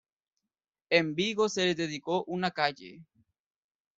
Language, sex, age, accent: Spanish, male, 19-29, América central